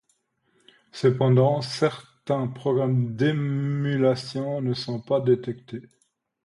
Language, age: French, 50-59